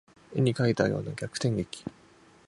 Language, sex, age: Japanese, male, 19-29